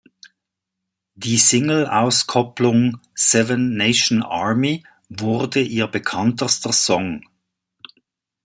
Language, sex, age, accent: German, male, 60-69, Schweizerdeutsch